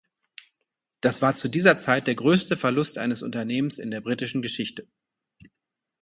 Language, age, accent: German, 40-49, Deutschland Deutsch